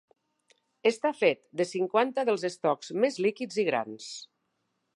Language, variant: Catalan, Nord-Occidental